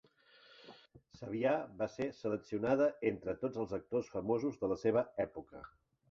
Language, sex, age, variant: Catalan, male, 60-69, Central